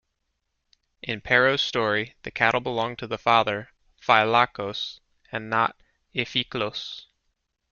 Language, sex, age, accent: English, male, 40-49, United States English